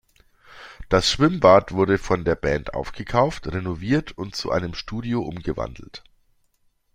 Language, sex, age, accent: German, male, 40-49, Deutschland Deutsch